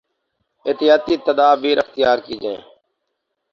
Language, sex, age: Urdu, male, 19-29